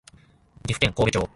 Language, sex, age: Japanese, male, 19-29